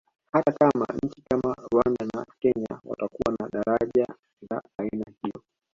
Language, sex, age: Swahili, male, 19-29